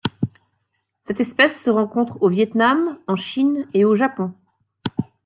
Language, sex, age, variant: French, female, 50-59, Français de métropole